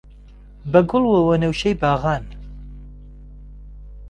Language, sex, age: Central Kurdish, male, 19-29